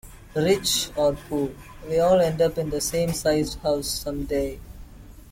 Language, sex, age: English, male, under 19